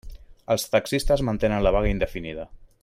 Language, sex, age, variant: Catalan, male, 40-49, Central